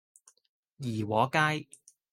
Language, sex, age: Cantonese, female, 30-39